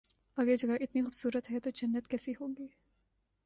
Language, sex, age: Urdu, female, 19-29